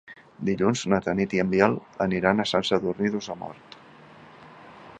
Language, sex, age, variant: Catalan, male, 50-59, Central